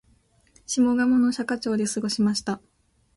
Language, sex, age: Japanese, female, under 19